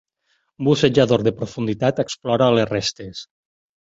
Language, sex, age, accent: Catalan, male, 50-59, valencià